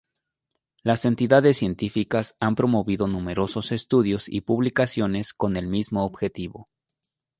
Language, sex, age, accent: Spanish, male, 19-29, México